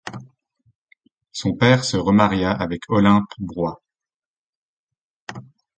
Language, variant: French, Français de métropole